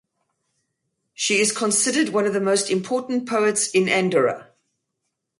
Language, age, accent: English, 50-59, Southern African (South Africa, Zimbabwe, Namibia)